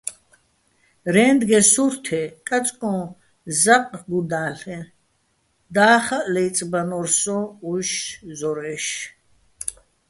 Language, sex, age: Bats, female, 60-69